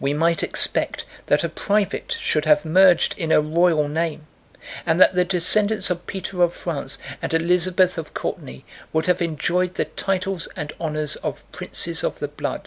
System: none